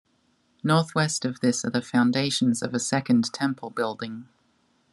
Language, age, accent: English, 30-39, Australian English